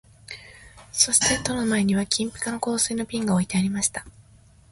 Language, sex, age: Japanese, female, 19-29